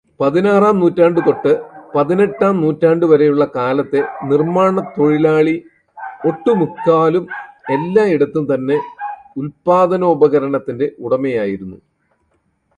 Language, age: Malayalam, 60-69